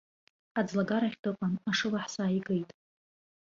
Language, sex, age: Abkhazian, female, under 19